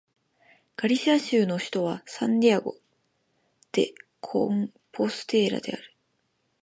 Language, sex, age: Japanese, female, 19-29